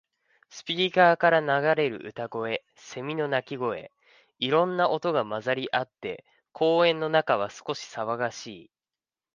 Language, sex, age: Japanese, male, 19-29